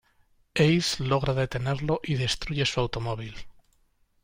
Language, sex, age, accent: Spanish, male, 50-59, España: Norte peninsular (Asturias, Castilla y León, Cantabria, País Vasco, Navarra, Aragón, La Rioja, Guadalajara, Cuenca)